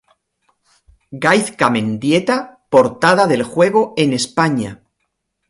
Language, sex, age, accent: Spanish, male, 50-59, España: Sur peninsular (Andalucia, Extremadura, Murcia)